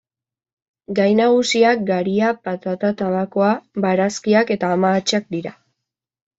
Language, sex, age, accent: Basque, female, under 19, Erdialdekoa edo Nafarra (Gipuzkoa, Nafarroa)